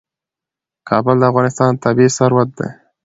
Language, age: Pashto, 19-29